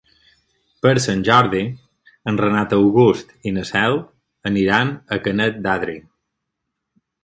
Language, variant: Catalan, Balear